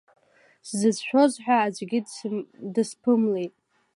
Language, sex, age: Abkhazian, female, 19-29